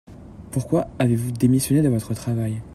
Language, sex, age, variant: French, male, under 19, Français de métropole